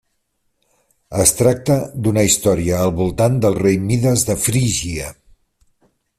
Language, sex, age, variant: Catalan, male, 60-69, Central